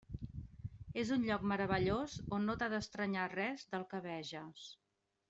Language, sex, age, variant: Catalan, female, 40-49, Central